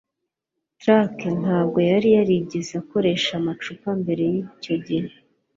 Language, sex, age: Kinyarwanda, female, 19-29